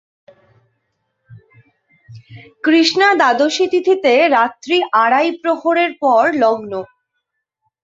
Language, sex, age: Bengali, female, 19-29